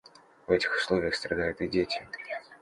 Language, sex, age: Russian, male, 19-29